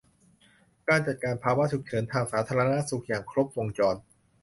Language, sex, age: Thai, male, 19-29